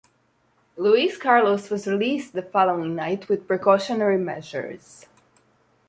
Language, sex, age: English, male, 19-29